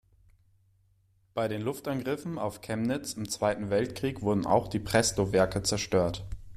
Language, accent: German, Deutschland Deutsch